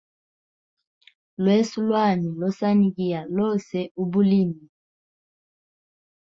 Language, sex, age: Hemba, female, 30-39